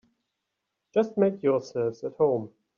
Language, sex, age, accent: English, male, 30-39, United States English